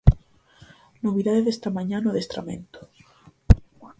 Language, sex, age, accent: Galician, female, under 19, Normativo (estándar)